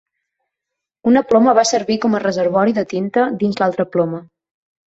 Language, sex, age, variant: Catalan, female, 19-29, Central